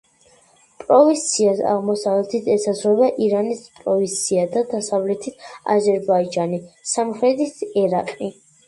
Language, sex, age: Georgian, female, 19-29